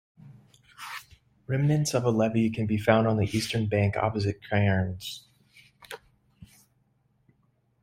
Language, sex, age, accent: English, male, 30-39, United States English